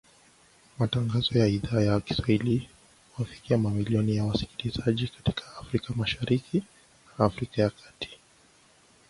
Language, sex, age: Swahili, male, 19-29